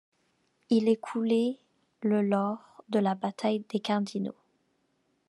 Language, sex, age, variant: French, female, under 19, Français de métropole